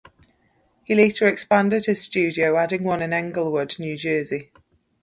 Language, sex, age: English, female, 30-39